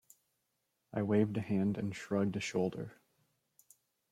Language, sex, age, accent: English, male, 19-29, United States English